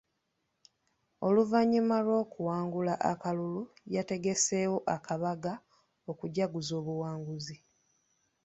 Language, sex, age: Ganda, female, 19-29